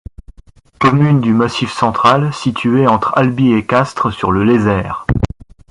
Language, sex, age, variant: French, male, 30-39, Français de métropole